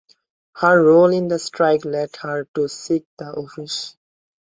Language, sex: English, male